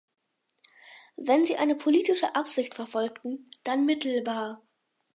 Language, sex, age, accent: German, male, under 19, Deutschland Deutsch